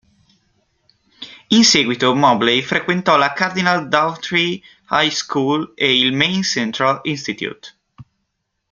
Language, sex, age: Italian, male, 19-29